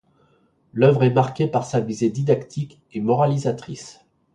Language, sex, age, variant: French, male, 50-59, Français de métropole